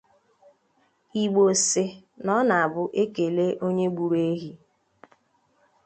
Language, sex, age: Igbo, female, 30-39